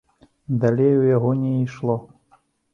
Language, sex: Belarusian, male